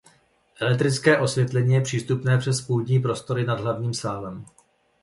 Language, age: Czech, 30-39